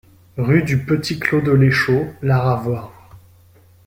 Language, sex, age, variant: French, male, 19-29, Français de métropole